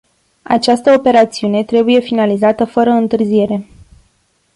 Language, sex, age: Romanian, female, 19-29